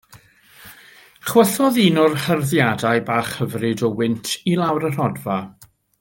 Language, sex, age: Welsh, male, 50-59